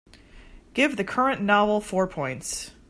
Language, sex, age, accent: English, female, 30-39, United States English